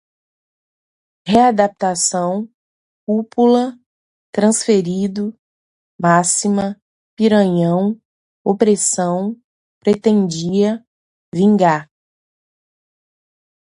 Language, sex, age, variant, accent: Portuguese, female, 30-39, Portuguese (Brasil), Mineiro